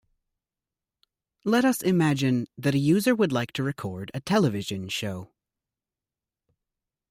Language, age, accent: English, 30-39, United States English